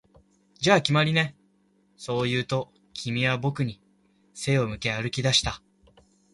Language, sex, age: Japanese, male, 19-29